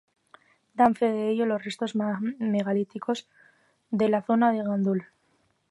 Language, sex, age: Spanish, female, under 19